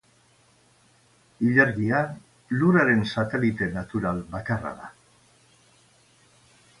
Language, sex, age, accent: Basque, male, 60-69, Erdialdekoa edo Nafarra (Gipuzkoa, Nafarroa)